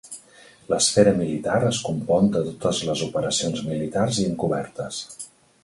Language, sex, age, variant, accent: Catalan, male, 40-49, Central, tarragoní